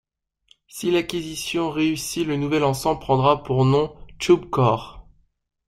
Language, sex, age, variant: French, male, 19-29, Français de métropole